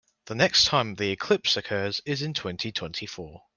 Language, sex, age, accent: English, male, 19-29, Australian English